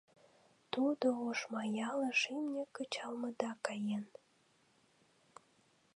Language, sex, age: Mari, female, 19-29